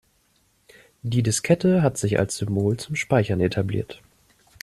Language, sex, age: German, male, 19-29